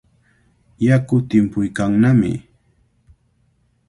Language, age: Cajatambo North Lima Quechua, 19-29